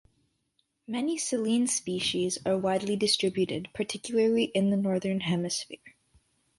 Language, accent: English, United States English